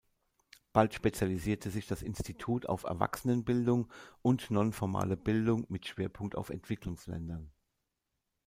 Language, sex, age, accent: German, male, 50-59, Deutschland Deutsch